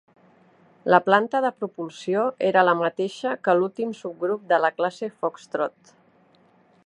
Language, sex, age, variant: Catalan, female, 50-59, Central